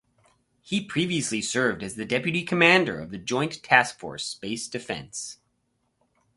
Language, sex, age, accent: English, male, 30-39, United States English